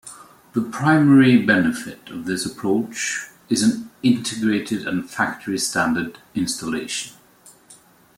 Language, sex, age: English, male, 40-49